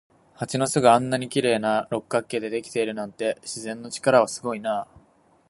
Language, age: Japanese, 19-29